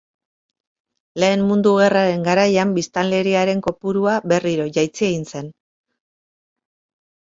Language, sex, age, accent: Basque, female, 50-59, Mendebalekoa (Araba, Bizkaia, Gipuzkoako mendebaleko herri batzuk)